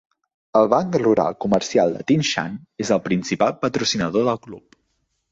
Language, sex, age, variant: Catalan, male, 19-29, Central